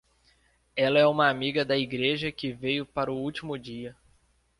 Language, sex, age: Portuguese, male, 19-29